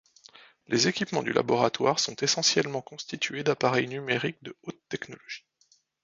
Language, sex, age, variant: French, male, 50-59, Français de métropole